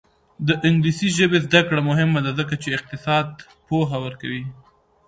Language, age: Pashto, 19-29